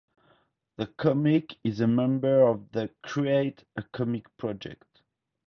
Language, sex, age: English, male, 30-39